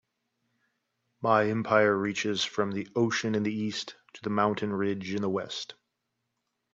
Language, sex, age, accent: English, male, 30-39, United States English